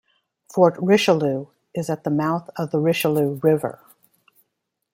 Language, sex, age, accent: English, female, 50-59, United States English